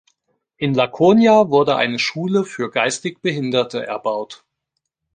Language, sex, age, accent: German, male, 40-49, Deutschland Deutsch